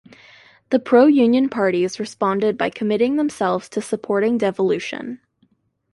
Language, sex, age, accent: English, female, 19-29, United States English